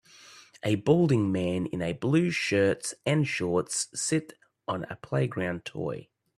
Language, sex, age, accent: English, male, 30-39, Australian English